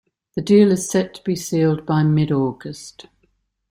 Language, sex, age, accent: English, female, 60-69, Australian English